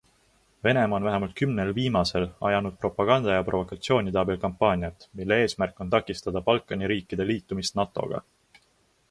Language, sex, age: Estonian, male, 19-29